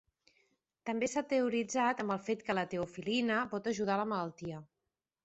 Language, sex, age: Catalan, female, 40-49